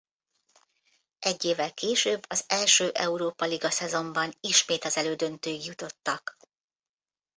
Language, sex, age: Hungarian, female, 50-59